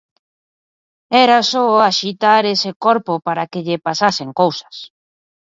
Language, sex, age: Galician, female, 40-49